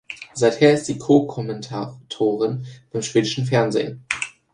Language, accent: German, Deutschland Deutsch